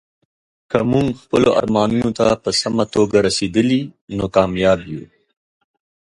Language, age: Pashto, 30-39